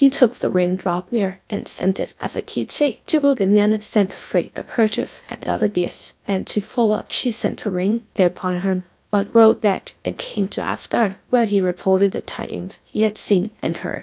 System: TTS, GlowTTS